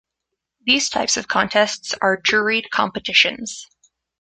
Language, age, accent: English, 19-29, United States English